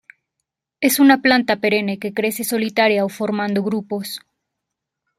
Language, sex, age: Spanish, female, 19-29